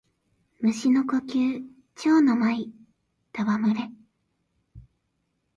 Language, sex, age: Japanese, female, 19-29